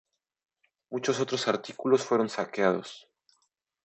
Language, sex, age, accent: Spanish, male, 30-39, México